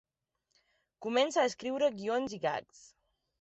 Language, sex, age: Catalan, female, 19-29